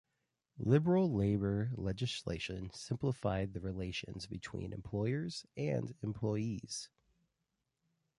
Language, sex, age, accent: English, male, 30-39, United States English